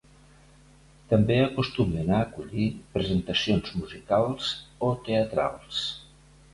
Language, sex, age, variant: Catalan, male, 60-69, Nord-Occidental